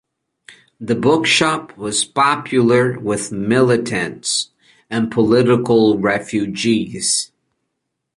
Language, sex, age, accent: English, male, 40-49, United States English